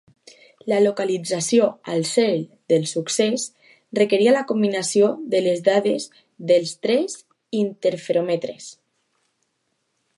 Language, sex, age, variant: Catalan, female, under 19, Alacantí